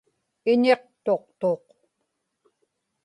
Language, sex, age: Inupiaq, female, 80-89